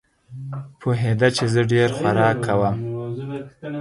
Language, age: Pashto, 30-39